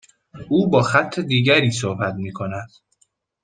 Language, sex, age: Persian, male, 19-29